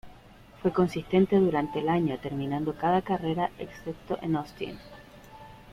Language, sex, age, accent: Spanish, female, 40-49, Chileno: Chile, Cuyo